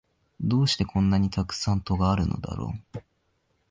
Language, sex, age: Japanese, male, 19-29